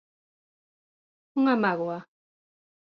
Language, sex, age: Galician, female, 40-49